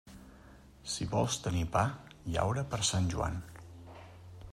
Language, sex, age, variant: Catalan, male, 40-49, Central